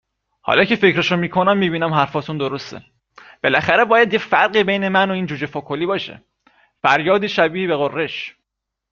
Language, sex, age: Persian, male, 19-29